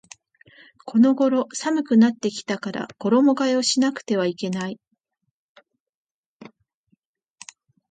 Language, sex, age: Japanese, female, 50-59